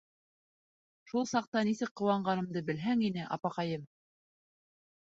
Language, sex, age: Bashkir, female, 30-39